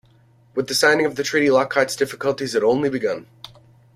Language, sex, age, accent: English, male, 30-39, United States English